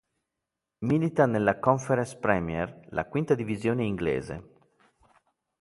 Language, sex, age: Italian, male, 40-49